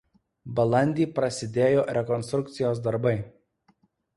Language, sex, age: Lithuanian, male, 19-29